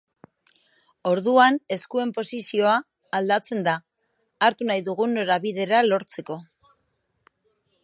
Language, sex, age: Basque, female, 40-49